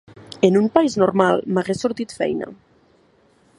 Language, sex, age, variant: Catalan, female, 19-29, Nord-Occidental